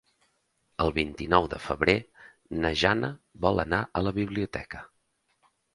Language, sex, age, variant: Catalan, male, 30-39, Central